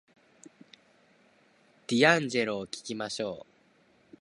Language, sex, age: Japanese, female, 19-29